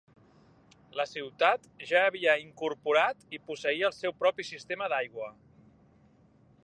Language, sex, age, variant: Catalan, male, 40-49, Central